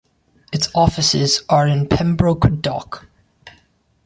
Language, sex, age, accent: English, male, 19-29, United States English